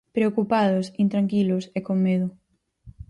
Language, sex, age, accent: Galician, female, 19-29, Central (gheada)